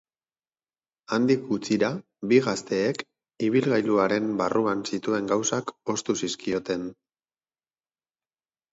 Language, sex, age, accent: Basque, male, 30-39, Batua